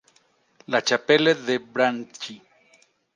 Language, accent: Spanish, México